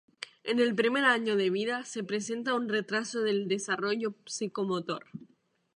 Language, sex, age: Spanish, female, 19-29